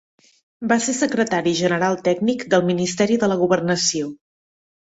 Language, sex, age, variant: Catalan, female, 40-49, Central